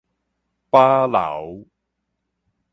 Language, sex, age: Min Nan Chinese, male, 30-39